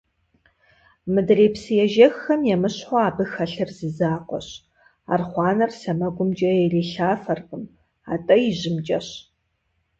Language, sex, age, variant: Kabardian, female, 40-49, Адыгэбзэ (Къэбэрдей, Кирил, Урысей)